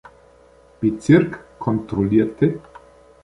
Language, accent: German, Deutschland Deutsch